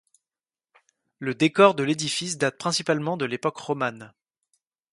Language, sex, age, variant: French, male, 19-29, Français de métropole